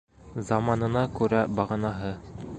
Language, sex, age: Bashkir, male, 30-39